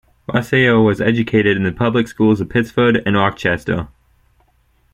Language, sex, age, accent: English, male, under 19, United States English